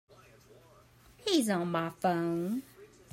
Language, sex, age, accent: English, female, 30-39, United States English